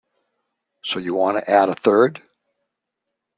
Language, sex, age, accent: English, male, 70-79, United States English